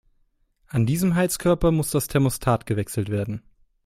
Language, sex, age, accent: German, male, 30-39, Deutschland Deutsch